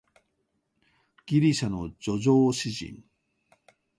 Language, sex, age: Japanese, male, 60-69